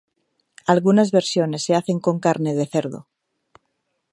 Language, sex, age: Spanish, female, 30-39